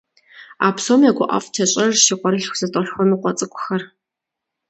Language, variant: Kabardian, Адыгэбзэ (Къэбэрдей, Кирил, Урысей)